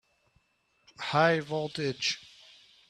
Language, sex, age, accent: English, male, 30-39, United States English